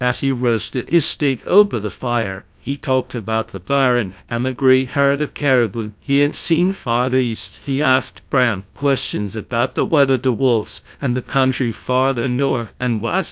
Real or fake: fake